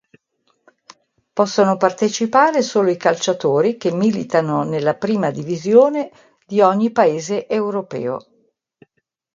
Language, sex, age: Italian, female, 60-69